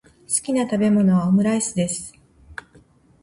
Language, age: Japanese, 50-59